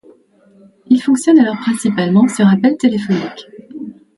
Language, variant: French, Français de métropole